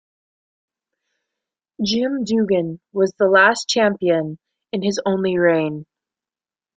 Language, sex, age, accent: English, female, under 19, United States English